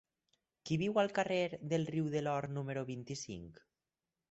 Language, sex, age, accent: Catalan, male, 19-29, valencià